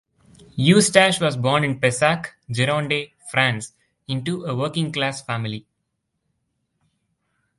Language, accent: English, India and South Asia (India, Pakistan, Sri Lanka)